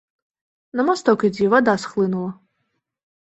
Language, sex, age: Belarusian, female, 19-29